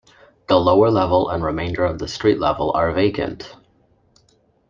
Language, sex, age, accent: English, male, 19-29, Canadian English